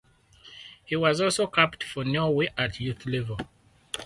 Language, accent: English, Southern African (South Africa, Zimbabwe, Namibia)